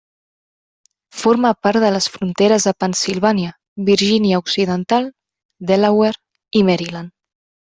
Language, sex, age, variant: Catalan, female, 19-29, Central